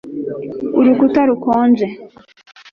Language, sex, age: Kinyarwanda, female, 19-29